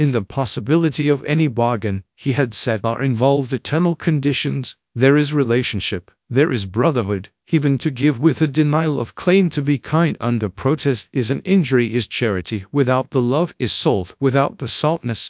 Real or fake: fake